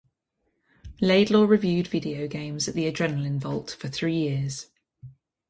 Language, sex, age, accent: English, female, 30-39, England English